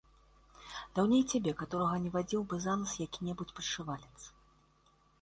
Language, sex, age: Belarusian, female, 30-39